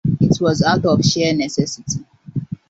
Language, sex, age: English, female, 19-29